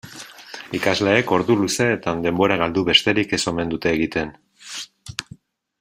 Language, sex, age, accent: Basque, male, 30-39, Mendebalekoa (Araba, Bizkaia, Gipuzkoako mendebaleko herri batzuk)